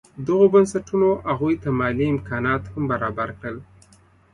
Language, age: Pashto, 30-39